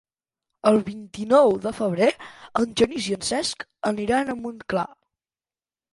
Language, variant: Catalan, Central